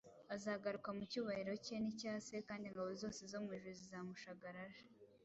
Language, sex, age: Kinyarwanda, female, 19-29